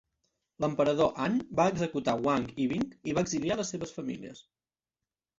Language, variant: Catalan, Central